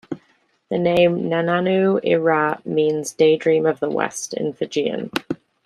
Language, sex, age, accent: English, female, 30-39, England English